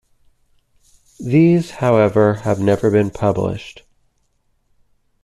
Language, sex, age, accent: English, male, 40-49, United States English